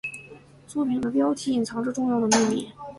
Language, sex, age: Chinese, female, 19-29